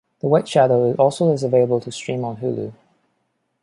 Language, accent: English, Hong Kong English